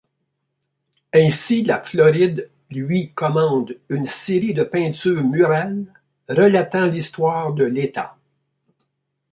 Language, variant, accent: French, Français d'Amérique du Nord, Français du Canada